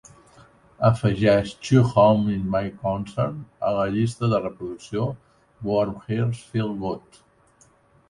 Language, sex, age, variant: Catalan, male, 60-69, Central